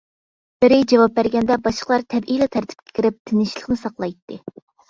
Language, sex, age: Uyghur, female, under 19